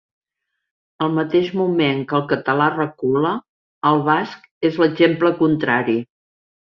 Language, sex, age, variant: Catalan, female, 60-69, Central